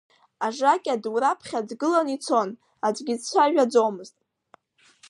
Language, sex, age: Abkhazian, female, under 19